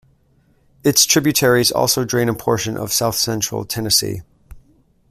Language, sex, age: English, male, 40-49